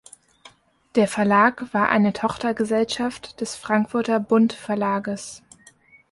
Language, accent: German, Deutschland Deutsch